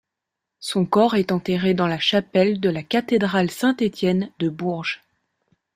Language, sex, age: French, female, 30-39